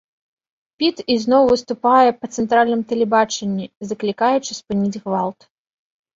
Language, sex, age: Belarusian, female, 19-29